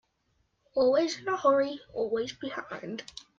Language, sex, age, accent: English, male, under 19, England English